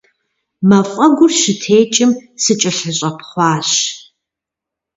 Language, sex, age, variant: Kabardian, female, 50-59, Адыгэбзэ (Къэбэрдей, Кирил, псоми зэдай)